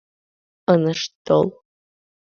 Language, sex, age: Mari, female, under 19